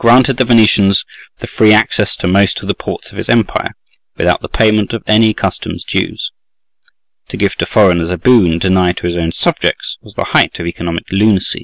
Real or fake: real